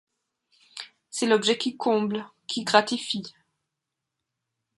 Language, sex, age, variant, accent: French, female, 19-29, Français d'Europe, Français d’Allemagne